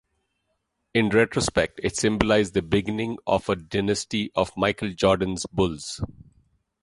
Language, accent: English, India and South Asia (India, Pakistan, Sri Lanka)